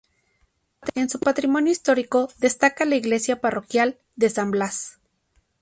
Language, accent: Spanish, México